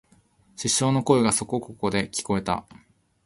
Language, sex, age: Japanese, male, 19-29